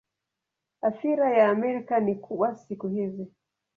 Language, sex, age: Swahili, female, 50-59